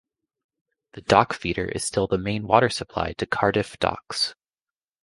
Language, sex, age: English, female, 19-29